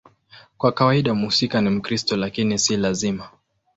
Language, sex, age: Swahili, male, 19-29